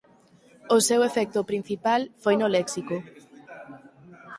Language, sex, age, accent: Galician, female, 19-29, Central (sen gheada)